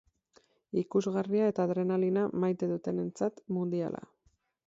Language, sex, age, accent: Basque, female, 19-29, Erdialdekoa edo Nafarra (Gipuzkoa, Nafarroa)